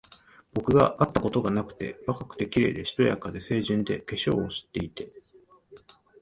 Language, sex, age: Japanese, male, 40-49